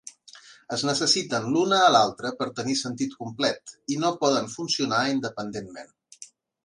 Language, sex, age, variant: Catalan, male, 30-39, Central